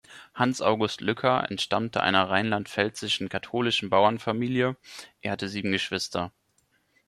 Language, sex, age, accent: German, male, 19-29, Deutschland Deutsch